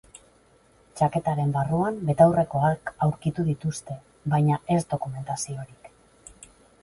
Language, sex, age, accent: Basque, female, 50-59, Mendebalekoa (Araba, Bizkaia, Gipuzkoako mendebaleko herri batzuk)